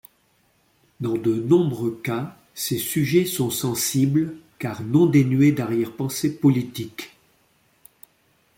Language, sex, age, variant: French, male, 60-69, Français de métropole